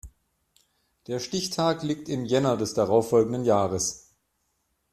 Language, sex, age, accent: German, male, 40-49, Deutschland Deutsch